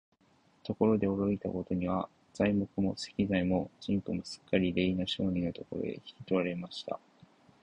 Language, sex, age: Japanese, male, 19-29